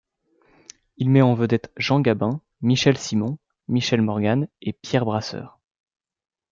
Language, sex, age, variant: French, male, 19-29, Français de métropole